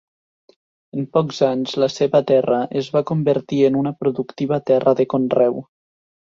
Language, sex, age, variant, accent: Catalan, male, under 19, Nord-Occidental, Tortosí